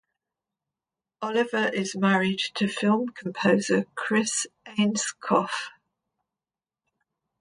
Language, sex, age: English, female, 70-79